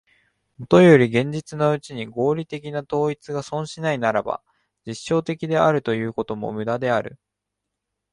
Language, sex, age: Japanese, male, under 19